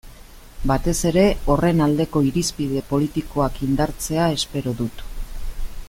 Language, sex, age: Basque, female, 50-59